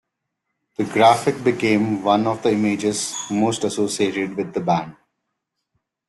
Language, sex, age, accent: English, male, 30-39, England English